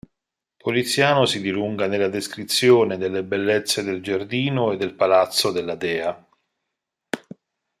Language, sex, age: Italian, male, 40-49